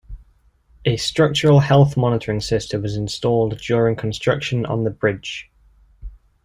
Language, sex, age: English, male, 30-39